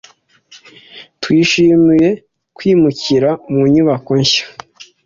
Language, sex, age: Kinyarwanda, male, 19-29